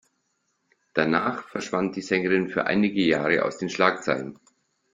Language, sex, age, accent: German, male, 40-49, Deutschland Deutsch